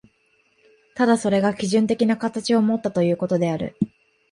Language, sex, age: Japanese, female, 19-29